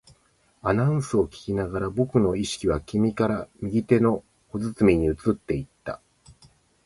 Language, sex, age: Japanese, male, 50-59